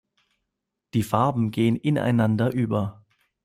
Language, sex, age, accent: German, male, 19-29, Deutschland Deutsch